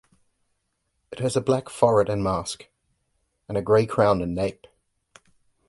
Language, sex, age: English, male, 50-59